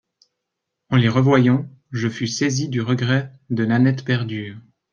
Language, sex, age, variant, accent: French, male, 19-29, Français d'Europe, Français de Suisse